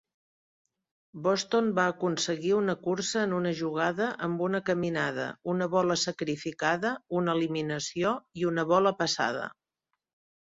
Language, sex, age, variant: Catalan, female, 50-59, Central